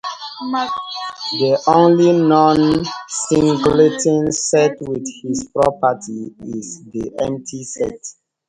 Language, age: English, 19-29